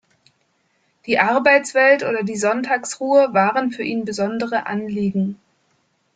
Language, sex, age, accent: German, female, 19-29, Deutschland Deutsch